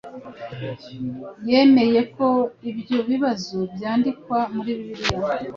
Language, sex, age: Kinyarwanda, female, 19-29